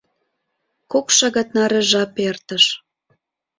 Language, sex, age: Mari, female, 19-29